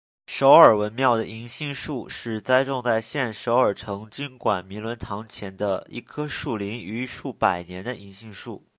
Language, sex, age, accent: Chinese, male, under 19, 出生地：河北省